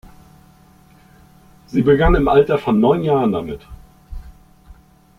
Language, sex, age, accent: German, male, 50-59, Deutschland Deutsch